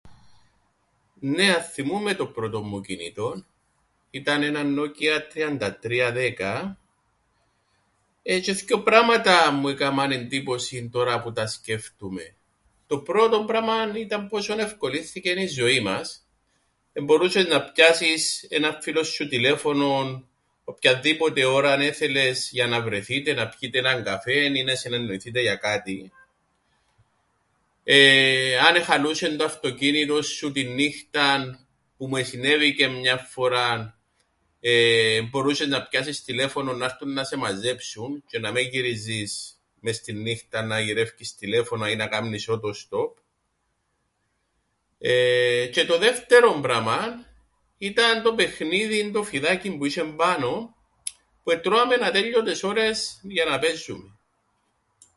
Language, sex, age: Greek, male, 40-49